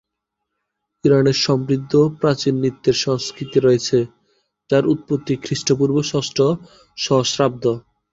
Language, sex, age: Bengali, male, 19-29